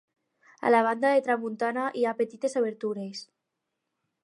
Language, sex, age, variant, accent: Catalan, female, under 19, Alacantí, aprenent (recent, des del castellà)